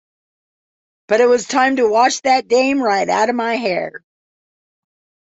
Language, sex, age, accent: English, male, 50-59, United States English